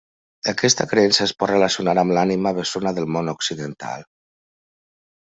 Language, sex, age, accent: Catalan, male, 50-59, valencià